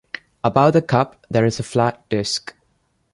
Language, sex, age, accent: English, male, 19-29, India and South Asia (India, Pakistan, Sri Lanka)